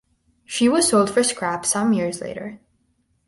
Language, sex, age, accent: English, female, under 19, United States English